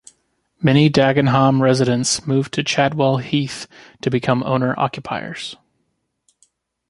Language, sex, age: English, male, 30-39